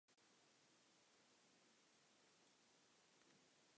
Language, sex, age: English, male, under 19